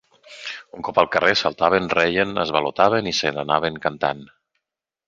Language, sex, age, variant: Catalan, male, 30-39, Nord-Occidental